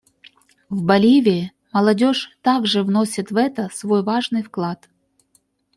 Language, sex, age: Russian, female, 40-49